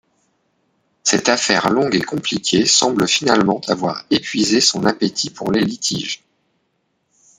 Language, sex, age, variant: French, male, 19-29, Français de métropole